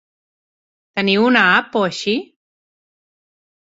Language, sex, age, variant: Catalan, female, 40-49, Central